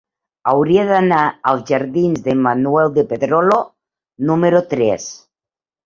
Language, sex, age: Catalan, female, 60-69